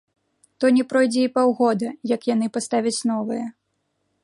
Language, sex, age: Belarusian, female, 19-29